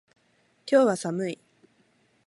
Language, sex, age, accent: Japanese, female, 19-29, 東京